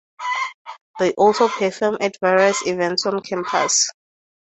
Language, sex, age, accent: English, female, 19-29, Southern African (South Africa, Zimbabwe, Namibia)